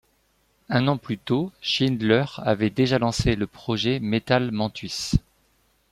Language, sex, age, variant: French, male, 40-49, Français de métropole